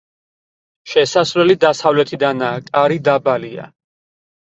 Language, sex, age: Georgian, male, 30-39